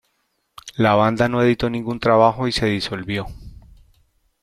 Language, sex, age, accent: Spanish, male, 30-39, Caribe: Cuba, Venezuela, Puerto Rico, República Dominicana, Panamá, Colombia caribeña, México caribeño, Costa del golfo de México